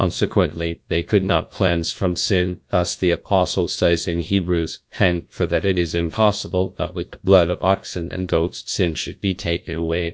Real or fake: fake